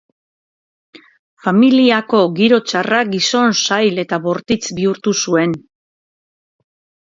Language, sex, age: Basque, female, 40-49